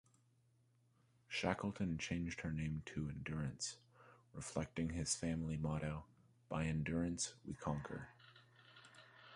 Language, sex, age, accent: English, male, 19-29, United States English